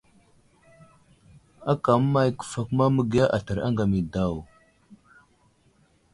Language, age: Wuzlam, 19-29